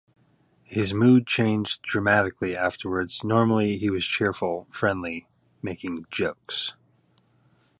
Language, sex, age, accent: English, male, 30-39, United States English